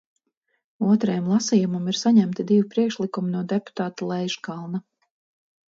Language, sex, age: Latvian, female, 40-49